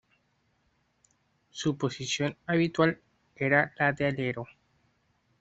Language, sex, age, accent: Spanish, male, 19-29, Caribe: Cuba, Venezuela, Puerto Rico, República Dominicana, Panamá, Colombia caribeña, México caribeño, Costa del golfo de México